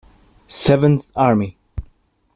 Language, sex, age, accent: English, male, 30-39, United States English